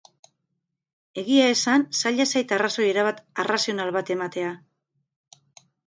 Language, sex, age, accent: Basque, female, 50-59, Mendebalekoa (Araba, Bizkaia, Gipuzkoako mendebaleko herri batzuk)